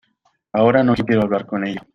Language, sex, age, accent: Spanish, male, 19-29, Andino-Pacífico: Colombia, Perú, Ecuador, oeste de Bolivia y Venezuela andina